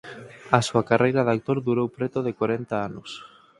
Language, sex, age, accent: Galician, male, 19-29, Normativo (estándar)